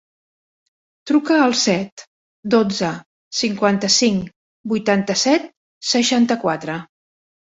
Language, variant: Catalan, Central